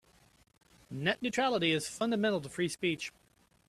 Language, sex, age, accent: English, male, 40-49, United States English